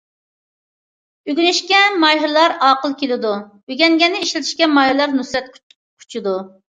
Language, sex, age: Uyghur, female, 40-49